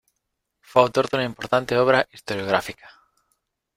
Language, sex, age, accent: Spanish, male, 30-39, España: Norte peninsular (Asturias, Castilla y León, Cantabria, País Vasco, Navarra, Aragón, La Rioja, Guadalajara, Cuenca)